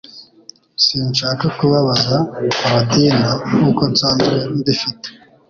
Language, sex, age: Kinyarwanda, male, 19-29